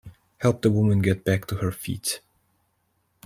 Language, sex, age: English, male, 19-29